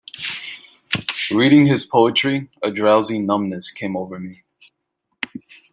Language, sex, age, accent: English, male, 30-39, United States English